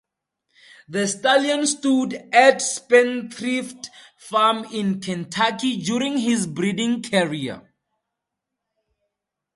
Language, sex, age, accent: English, male, 19-29, Southern African (South Africa, Zimbabwe, Namibia)